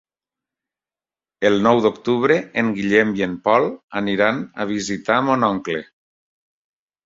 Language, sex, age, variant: Catalan, male, 30-39, Septentrional